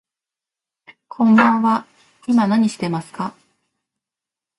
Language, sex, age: Japanese, female, 30-39